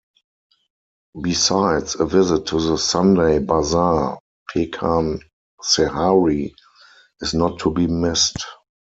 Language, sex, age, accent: English, male, 40-49, German English